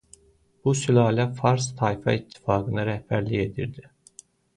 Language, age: Azerbaijani, 30-39